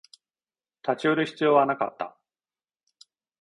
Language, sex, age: Japanese, male, 40-49